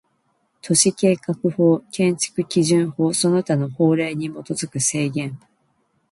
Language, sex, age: Japanese, female, 50-59